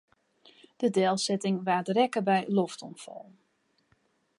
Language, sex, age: Western Frisian, female, 40-49